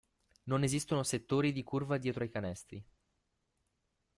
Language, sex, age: Italian, male, under 19